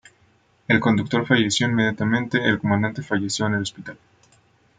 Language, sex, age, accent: Spanish, male, 30-39, México